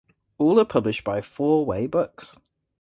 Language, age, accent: English, 30-39, England English